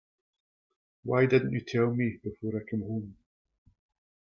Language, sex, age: English, male, 40-49